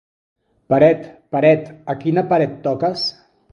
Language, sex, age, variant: Catalan, male, 50-59, Central